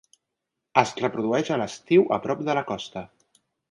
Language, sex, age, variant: Catalan, female, 30-39, Central